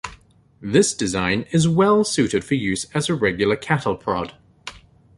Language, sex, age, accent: English, male, 30-39, New Zealand English